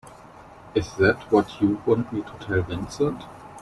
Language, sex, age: English, male, 19-29